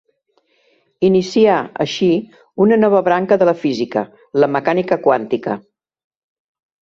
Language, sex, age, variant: Catalan, female, 70-79, Central